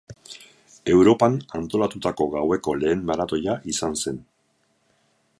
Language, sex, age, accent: Basque, male, 50-59, Erdialdekoa edo Nafarra (Gipuzkoa, Nafarroa)